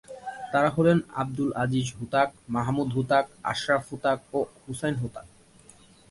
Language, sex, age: Bengali, male, 19-29